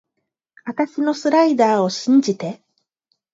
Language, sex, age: Japanese, female, 30-39